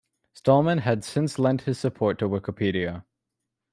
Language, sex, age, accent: English, male, under 19, Canadian English